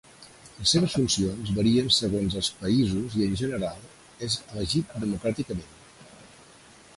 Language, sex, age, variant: Catalan, male, 60-69, Central